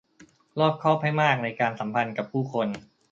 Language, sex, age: Thai, male, 30-39